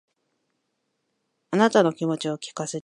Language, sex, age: Japanese, female, 40-49